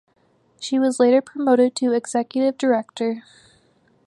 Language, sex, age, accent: English, female, 19-29, United States English